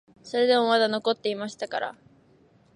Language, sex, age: Japanese, female, under 19